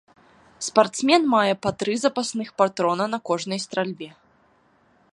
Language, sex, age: Belarusian, female, 30-39